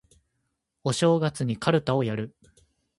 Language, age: Japanese, 19-29